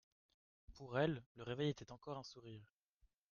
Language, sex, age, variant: French, male, 19-29, Français de métropole